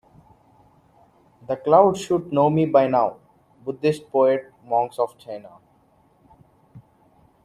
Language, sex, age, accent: English, male, 19-29, India and South Asia (India, Pakistan, Sri Lanka)